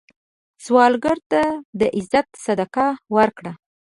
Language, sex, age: Pashto, female, 19-29